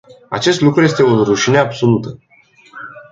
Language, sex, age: Romanian, male, 19-29